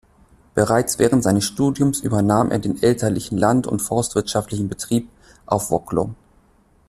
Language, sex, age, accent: German, male, 19-29, Deutschland Deutsch